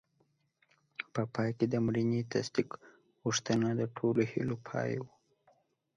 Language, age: Pashto, 19-29